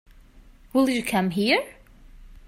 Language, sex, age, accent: English, female, 19-29, England English